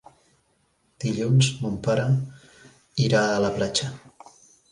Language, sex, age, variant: Catalan, male, 40-49, Central